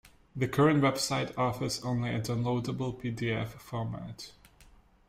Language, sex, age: English, male, 19-29